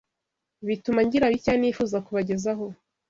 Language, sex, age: Kinyarwanda, female, 30-39